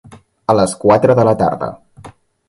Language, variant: Catalan, Central